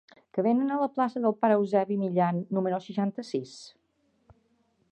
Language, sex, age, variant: Catalan, female, 60-69, Balear